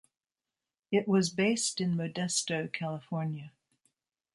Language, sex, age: English, female, 60-69